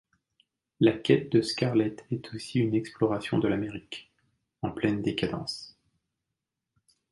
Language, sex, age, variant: French, male, 30-39, Français de métropole